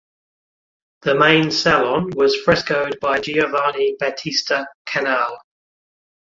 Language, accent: English, England English; New Zealand English